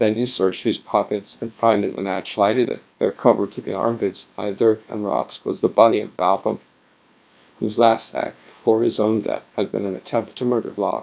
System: TTS, GlowTTS